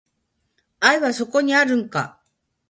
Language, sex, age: Japanese, female, 50-59